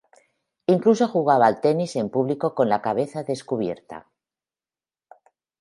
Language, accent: Spanish, España: Centro-Sur peninsular (Madrid, Toledo, Castilla-La Mancha)